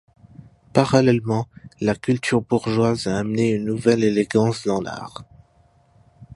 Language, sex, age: French, male, 19-29